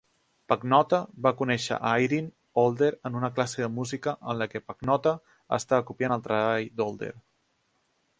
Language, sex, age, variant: Catalan, male, 30-39, Central